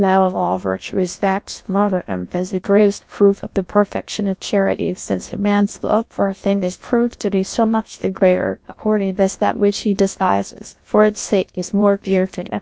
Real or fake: fake